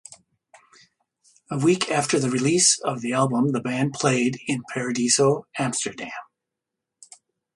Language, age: English, 70-79